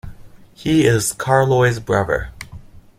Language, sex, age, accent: English, male, under 19, United States English